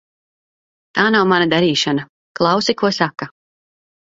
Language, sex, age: Latvian, female, 30-39